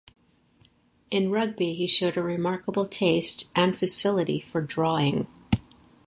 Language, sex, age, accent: English, female, 60-69, United States English